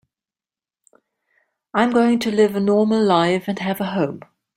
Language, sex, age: English, female, 40-49